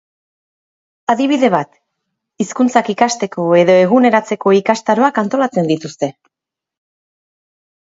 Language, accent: Basque, Erdialdekoa edo Nafarra (Gipuzkoa, Nafarroa)